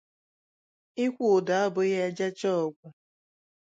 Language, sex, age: Igbo, female, 19-29